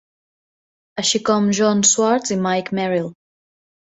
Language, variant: Catalan, Central